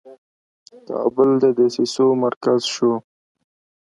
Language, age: Pashto, 30-39